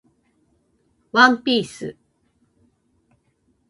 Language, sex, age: Japanese, female, 50-59